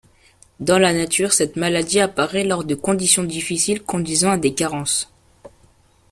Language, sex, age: French, male, under 19